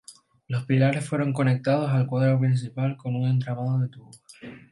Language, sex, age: Spanish, male, 19-29